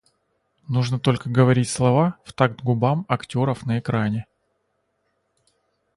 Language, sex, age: Russian, male, 30-39